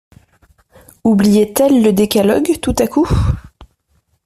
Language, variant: French, Français de métropole